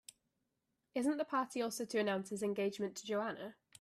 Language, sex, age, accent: English, female, 19-29, England English